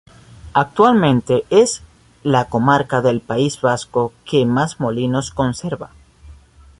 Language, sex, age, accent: Spanish, male, 19-29, Caribe: Cuba, Venezuela, Puerto Rico, República Dominicana, Panamá, Colombia caribeña, México caribeño, Costa del golfo de México